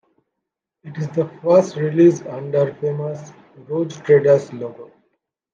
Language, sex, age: English, male, 40-49